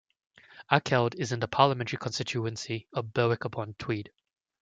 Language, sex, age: English, male, 19-29